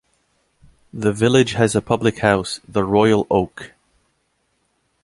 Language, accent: English, Canadian English